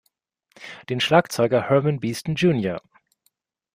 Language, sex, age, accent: German, male, 40-49, Deutschland Deutsch